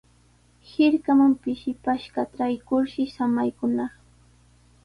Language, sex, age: Sihuas Ancash Quechua, female, 30-39